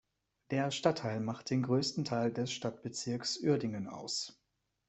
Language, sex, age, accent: German, male, 19-29, Deutschland Deutsch